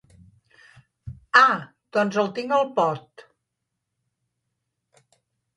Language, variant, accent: Catalan, Central, central